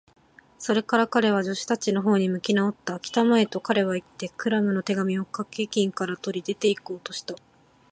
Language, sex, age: Japanese, female, 19-29